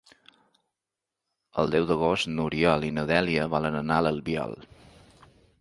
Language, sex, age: Catalan, male, 40-49